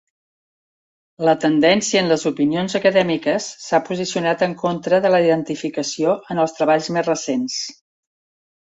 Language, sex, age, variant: Catalan, female, 70-79, Central